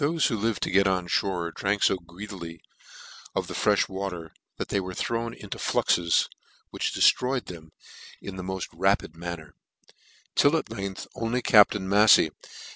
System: none